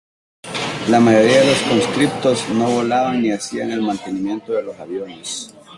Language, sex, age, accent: Spanish, male, 19-29, América central